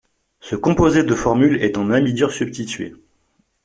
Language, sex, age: French, male, 19-29